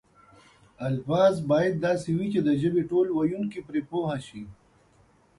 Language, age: Pashto, 50-59